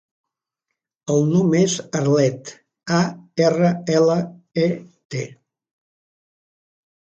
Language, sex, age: Catalan, male, 70-79